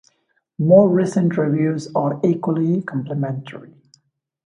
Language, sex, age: English, male, 19-29